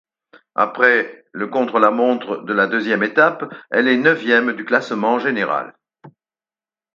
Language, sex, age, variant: French, male, 60-69, Français de métropole